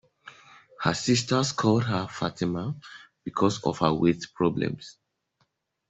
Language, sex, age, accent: English, male, 19-29, Southern African (South Africa, Zimbabwe, Namibia)